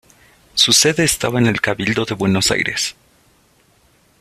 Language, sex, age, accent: Spanish, male, 19-29, México